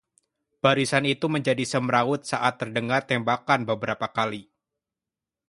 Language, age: Indonesian, 19-29